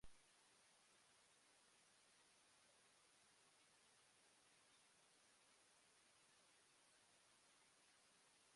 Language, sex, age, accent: English, male, 19-29, United States English